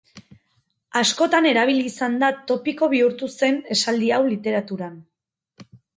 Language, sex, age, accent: Basque, female, 30-39, Erdialdekoa edo Nafarra (Gipuzkoa, Nafarroa)